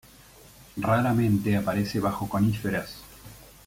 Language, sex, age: Spanish, male, 50-59